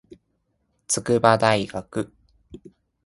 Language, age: Japanese, 19-29